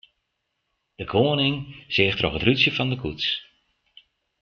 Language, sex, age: Western Frisian, male, 50-59